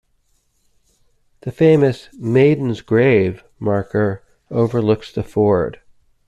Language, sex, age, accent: English, male, 40-49, United States English